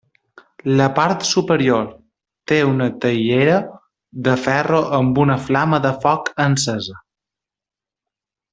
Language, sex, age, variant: Catalan, male, 30-39, Balear